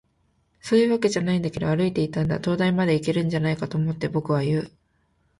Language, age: Japanese, 19-29